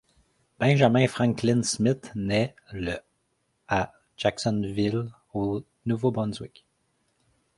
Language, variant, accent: French, Français d'Amérique du Nord, Français du Canada